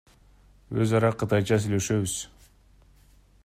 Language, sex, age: Kyrgyz, male, 19-29